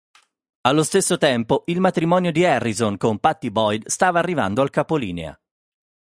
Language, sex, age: Italian, male, 30-39